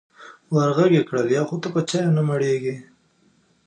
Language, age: Pashto, 30-39